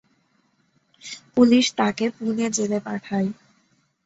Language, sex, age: Bengali, female, under 19